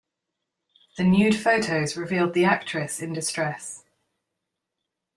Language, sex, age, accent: English, female, 40-49, England English